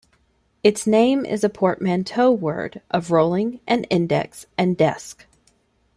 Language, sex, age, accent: English, female, 30-39, United States English